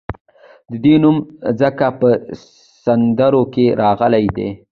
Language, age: Pashto, under 19